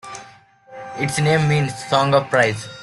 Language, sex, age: English, male, under 19